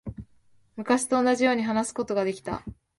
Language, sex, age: Japanese, female, 19-29